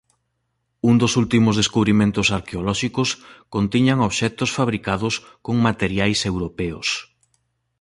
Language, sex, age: Galician, male, 40-49